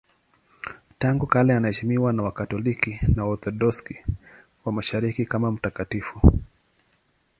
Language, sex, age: Swahili, male, 30-39